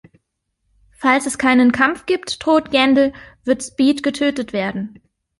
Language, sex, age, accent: German, female, 30-39, Deutschland Deutsch